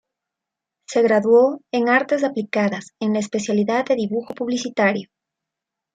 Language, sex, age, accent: Spanish, female, 30-39, Andino-Pacífico: Colombia, Perú, Ecuador, oeste de Bolivia y Venezuela andina